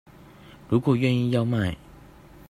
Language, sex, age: Chinese, male, 19-29